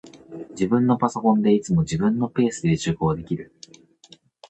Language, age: Japanese, 19-29